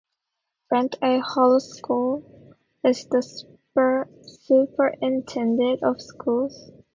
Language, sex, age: English, female, 19-29